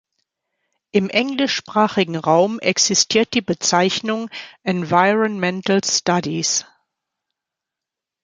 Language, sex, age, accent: German, female, 50-59, Deutschland Deutsch